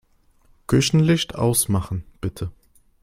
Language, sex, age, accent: German, male, 19-29, Deutschland Deutsch